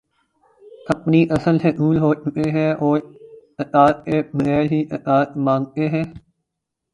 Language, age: Urdu, 19-29